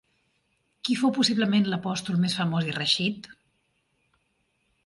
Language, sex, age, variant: Catalan, female, 40-49, Central